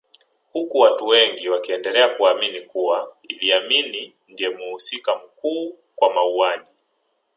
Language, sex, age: Swahili, male, 30-39